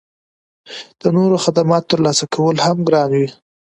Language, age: Pashto, 19-29